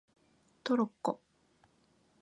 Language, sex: Japanese, female